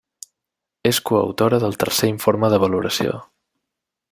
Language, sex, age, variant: Catalan, male, 19-29, Septentrional